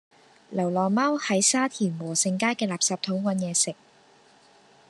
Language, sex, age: Cantonese, female, 19-29